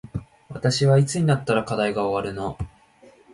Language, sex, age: Japanese, male, under 19